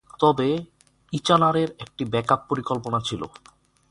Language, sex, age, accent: Bengali, male, 19-29, Bengali